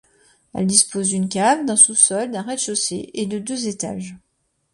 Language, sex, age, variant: French, female, 40-49, Français de métropole